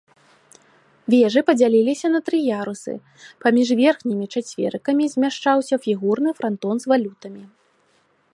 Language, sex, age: Belarusian, female, 19-29